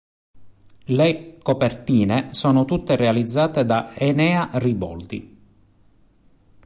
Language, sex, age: Italian, male, 30-39